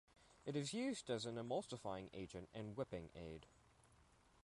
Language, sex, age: English, male, under 19